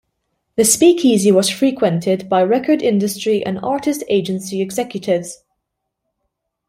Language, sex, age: English, female, 19-29